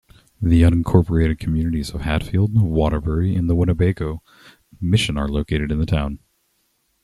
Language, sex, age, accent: English, male, 19-29, United States English